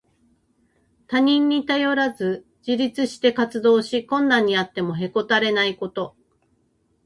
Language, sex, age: Japanese, female, 50-59